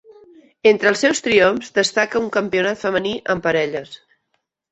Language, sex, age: Catalan, female, 40-49